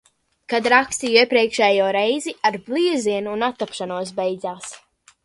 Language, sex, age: Latvian, female, under 19